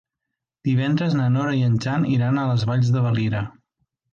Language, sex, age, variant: Catalan, male, 19-29, Central